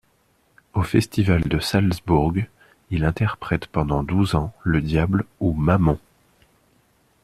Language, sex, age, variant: French, male, 30-39, Français de métropole